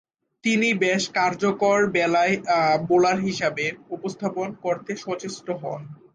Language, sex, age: Bengali, male, 19-29